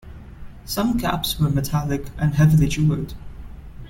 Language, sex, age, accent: English, male, 19-29, India and South Asia (India, Pakistan, Sri Lanka)